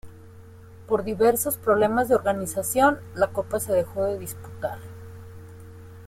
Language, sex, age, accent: Spanish, female, 30-39, México